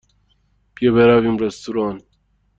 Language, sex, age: Persian, male, 19-29